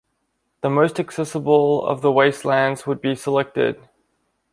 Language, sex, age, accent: English, male, 19-29, Australian English